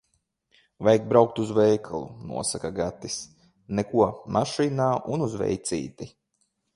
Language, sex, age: Latvian, male, 30-39